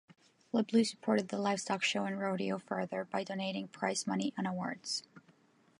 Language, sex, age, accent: English, female, 19-29, United States English